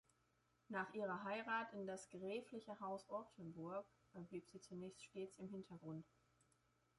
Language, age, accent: German, 30-39, Deutschland Deutsch